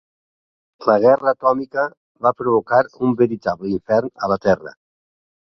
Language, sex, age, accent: Catalan, male, 70-79, valencià